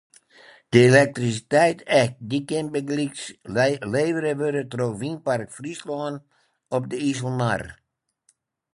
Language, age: Western Frisian, 80-89